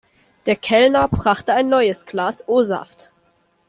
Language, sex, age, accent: German, male, under 19, Deutschland Deutsch